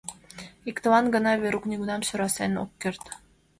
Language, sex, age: Mari, female, 19-29